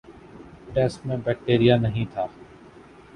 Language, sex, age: Urdu, male, 19-29